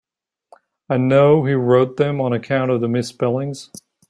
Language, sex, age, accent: English, male, 19-29, United States English